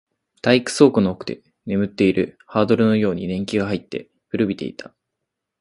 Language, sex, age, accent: Japanese, male, 19-29, 標準